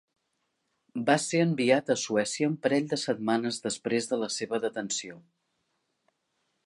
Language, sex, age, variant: Catalan, female, 50-59, Central